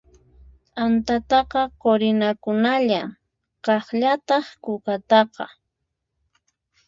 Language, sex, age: Puno Quechua, female, 30-39